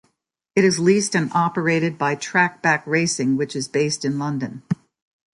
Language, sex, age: English, female, 60-69